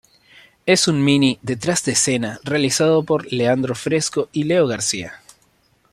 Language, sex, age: Spanish, male, 19-29